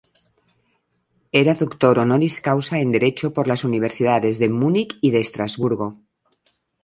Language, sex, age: Spanish, female, 50-59